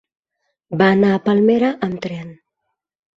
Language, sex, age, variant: Catalan, female, 30-39, Central